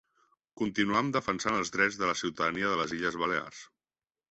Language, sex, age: Catalan, male, 30-39